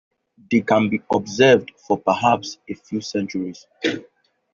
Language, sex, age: English, male, 19-29